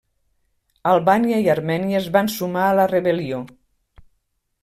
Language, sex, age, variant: Catalan, female, 50-59, Nord-Occidental